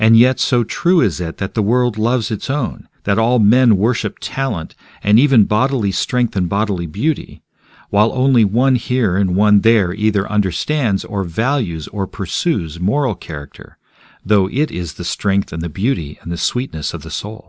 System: none